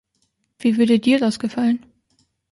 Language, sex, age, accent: German, female, 19-29, Deutschland Deutsch